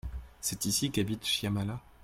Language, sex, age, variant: French, male, 19-29, Français de métropole